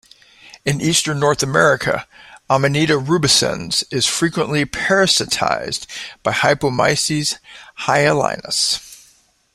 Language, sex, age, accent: English, male, 40-49, United States English